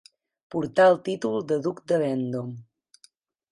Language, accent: Catalan, gironí